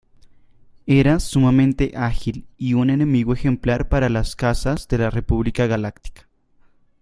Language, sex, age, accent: Spanish, male, under 19, Andino-Pacífico: Colombia, Perú, Ecuador, oeste de Bolivia y Venezuela andina